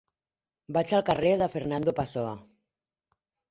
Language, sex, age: Catalan, female, 30-39